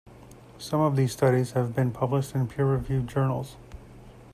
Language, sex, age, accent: English, male, 40-49, United States English